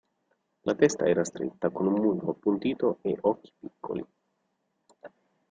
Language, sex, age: Italian, male, 19-29